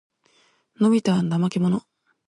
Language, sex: Japanese, female